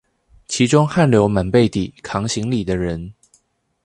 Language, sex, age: Chinese, male, 19-29